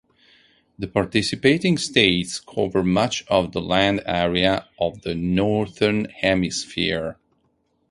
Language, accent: English, England English; Italian